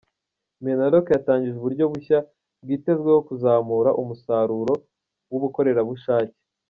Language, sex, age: Kinyarwanda, male, 19-29